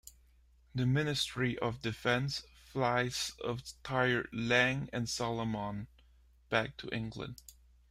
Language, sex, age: English, male, 30-39